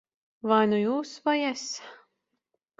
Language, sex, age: Latvian, female, 19-29